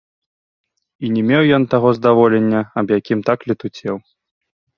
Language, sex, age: Belarusian, male, 19-29